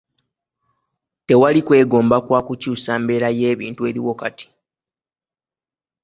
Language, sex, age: Ganda, male, 19-29